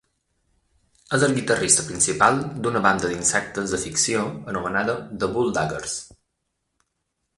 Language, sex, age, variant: Catalan, male, 30-39, Balear